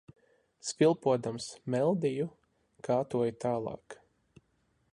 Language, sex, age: Latvian, male, 30-39